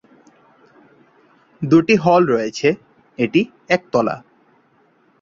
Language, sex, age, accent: Bengali, male, 19-29, প্রমিত